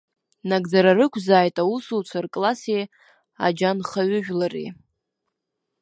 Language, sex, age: Abkhazian, female, under 19